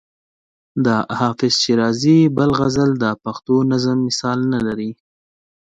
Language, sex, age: Pashto, male, 19-29